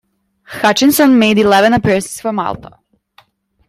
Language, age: English, 19-29